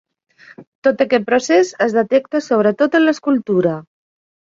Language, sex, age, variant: Catalan, female, 50-59, Balear